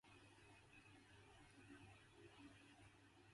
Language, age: English, 19-29